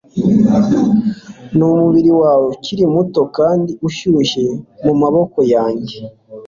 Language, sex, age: Kinyarwanda, male, 19-29